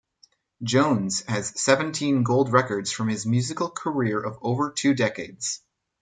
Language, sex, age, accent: English, male, 19-29, United States English